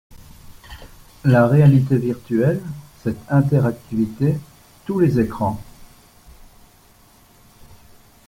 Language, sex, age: French, male, 60-69